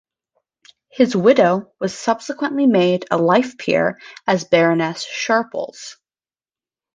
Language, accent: English, United States English